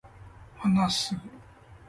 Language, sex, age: Japanese, male, 30-39